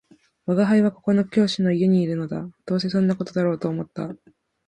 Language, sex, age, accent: Japanese, female, 19-29, 標準語